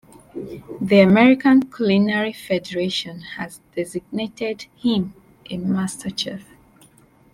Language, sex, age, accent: English, female, 19-29, England English